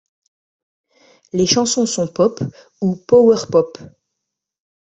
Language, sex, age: French, female, 50-59